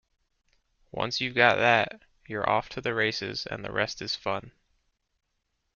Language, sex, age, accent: English, male, 40-49, United States English